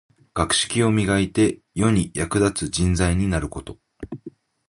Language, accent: Japanese, 日本人